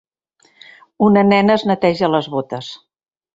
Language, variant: Catalan, Central